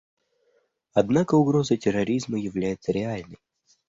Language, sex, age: Russian, male, under 19